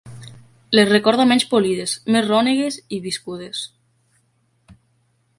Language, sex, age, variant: Catalan, female, 19-29, Nord-Occidental